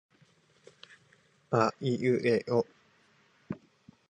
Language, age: Japanese, 19-29